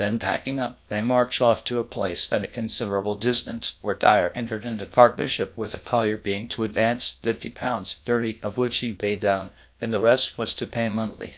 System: TTS, GlowTTS